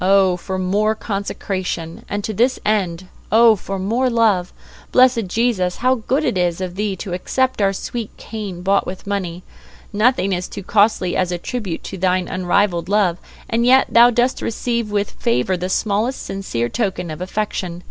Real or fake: real